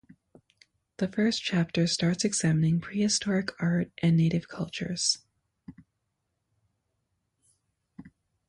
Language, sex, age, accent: English, female, 19-29, United States English